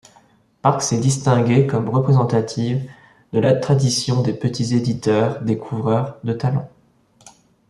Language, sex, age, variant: French, male, 19-29, Français de métropole